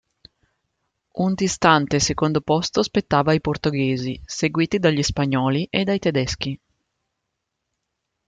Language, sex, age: Italian, female, 40-49